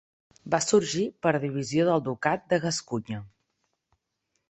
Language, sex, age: Catalan, female, 30-39